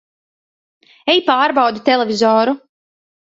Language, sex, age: Latvian, female, 30-39